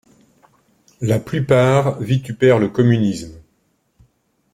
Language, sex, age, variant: French, male, 50-59, Français de métropole